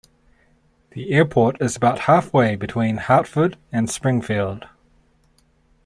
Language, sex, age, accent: English, male, 30-39, New Zealand English